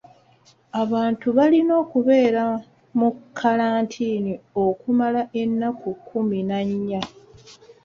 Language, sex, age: Ganda, female, 30-39